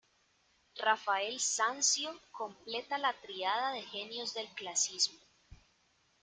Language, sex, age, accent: Spanish, female, 30-39, Caribe: Cuba, Venezuela, Puerto Rico, República Dominicana, Panamá, Colombia caribeña, México caribeño, Costa del golfo de México